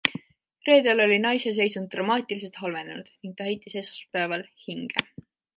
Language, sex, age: Estonian, female, 19-29